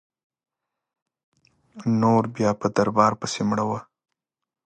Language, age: Pashto, 19-29